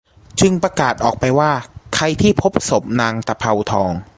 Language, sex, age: Thai, male, 19-29